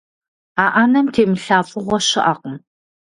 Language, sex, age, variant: Kabardian, female, 40-49, Адыгэбзэ (Къэбэрдей, Кирил, Урысей)